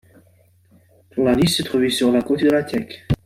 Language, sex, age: French, male, 19-29